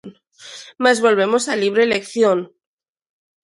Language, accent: Galician, Neofalante